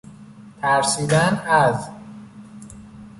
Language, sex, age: Persian, male, 19-29